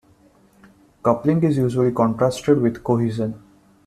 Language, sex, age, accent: English, male, 19-29, India and South Asia (India, Pakistan, Sri Lanka)